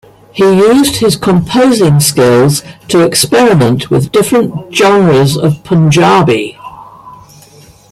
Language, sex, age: English, female, 70-79